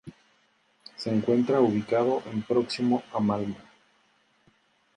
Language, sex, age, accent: Spanish, male, 40-49, México